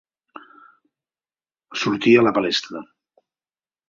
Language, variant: Catalan, Central